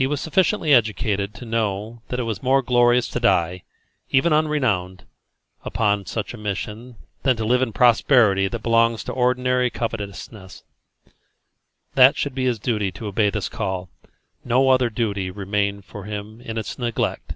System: none